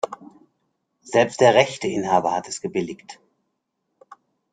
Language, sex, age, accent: German, male, 50-59, Deutschland Deutsch